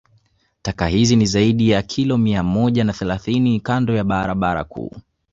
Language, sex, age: Swahili, male, 19-29